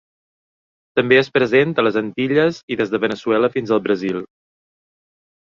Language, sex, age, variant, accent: Catalan, male, 40-49, Balear, menorquí